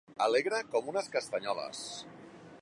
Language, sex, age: Catalan, male, 50-59